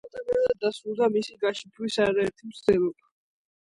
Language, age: Georgian, under 19